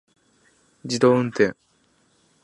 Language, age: Japanese, 19-29